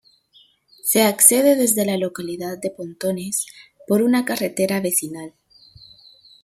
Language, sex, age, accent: Spanish, female, 19-29, América central